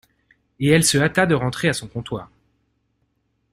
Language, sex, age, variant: French, male, 30-39, Français de métropole